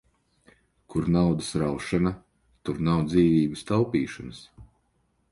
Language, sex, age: Latvian, male, 40-49